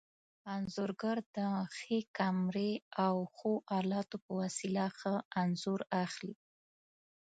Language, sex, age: Pashto, female, 30-39